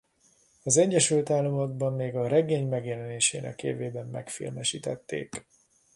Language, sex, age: Hungarian, male, 50-59